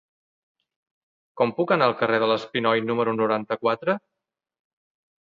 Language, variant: Catalan, Central